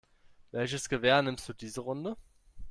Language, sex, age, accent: German, male, 19-29, Deutschland Deutsch